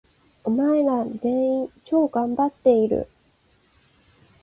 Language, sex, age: Japanese, female, 30-39